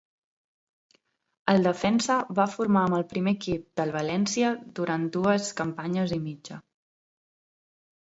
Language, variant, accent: Catalan, Central, central